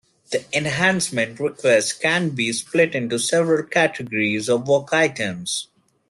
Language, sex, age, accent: English, male, 19-29, India and South Asia (India, Pakistan, Sri Lanka)